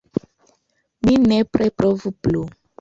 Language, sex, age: Esperanto, female, 19-29